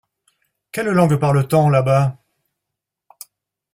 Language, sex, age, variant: French, male, 50-59, Français de métropole